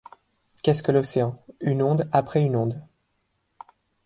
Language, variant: French, Français de métropole